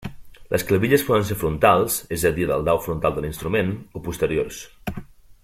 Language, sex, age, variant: Catalan, male, 30-39, Central